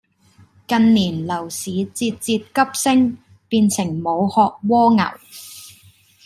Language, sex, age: Cantonese, female, 19-29